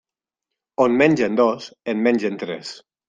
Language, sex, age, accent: Catalan, male, 19-29, valencià